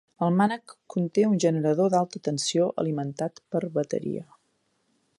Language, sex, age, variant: Catalan, female, 40-49, Central